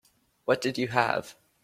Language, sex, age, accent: English, male, under 19, United States English